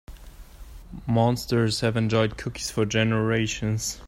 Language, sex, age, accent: English, male, 19-29, United States English